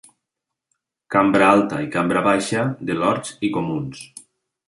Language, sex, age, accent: Catalan, male, 30-39, valencià